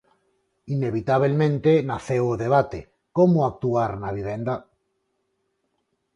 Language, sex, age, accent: Galician, male, 40-49, Normativo (estándar); Neofalante